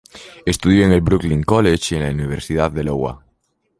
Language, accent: Spanish, España: Norte peninsular (Asturias, Castilla y León, Cantabria, País Vasco, Navarra, Aragón, La Rioja, Guadalajara, Cuenca)